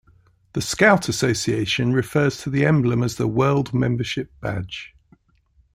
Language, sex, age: English, male, 50-59